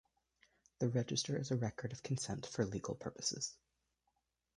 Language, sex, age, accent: English, male, 19-29, United States English